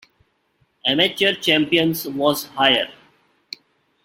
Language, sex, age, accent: English, male, 19-29, India and South Asia (India, Pakistan, Sri Lanka)